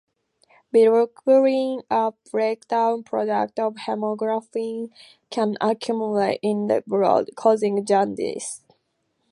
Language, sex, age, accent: English, female, under 19, England English